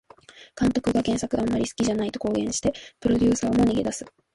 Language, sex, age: Japanese, female, 19-29